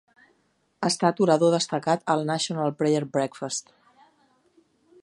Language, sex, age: Catalan, female, 50-59